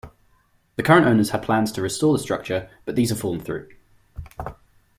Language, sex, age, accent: English, male, 19-29, England English